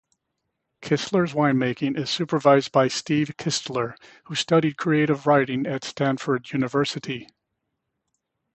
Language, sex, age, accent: English, male, 60-69, United States English